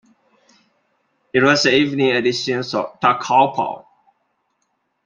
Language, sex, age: English, male, 40-49